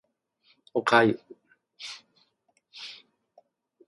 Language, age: Japanese, 40-49